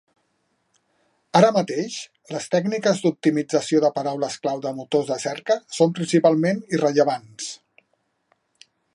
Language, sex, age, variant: Catalan, male, 40-49, Central